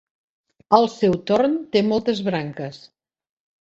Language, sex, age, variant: Catalan, female, 70-79, Central